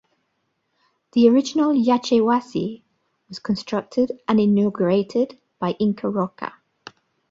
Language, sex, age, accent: English, female, 40-49, England English